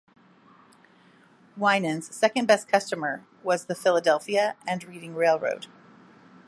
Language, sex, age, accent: English, female, 40-49, United States English